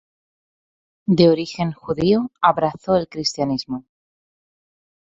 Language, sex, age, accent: Spanish, female, 30-39, España: Centro-Sur peninsular (Madrid, Toledo, Castilla-La Mancha)